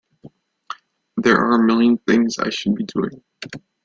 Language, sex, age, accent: English, male, 19-29, United States English